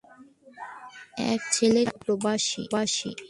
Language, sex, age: Bengali, female, 19-29